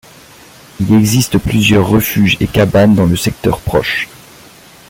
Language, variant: French, Français de métropole